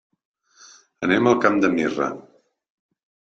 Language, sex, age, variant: Catalan, male, 40-49, Central